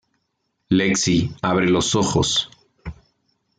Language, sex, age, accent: Spanish, male, 30-39, México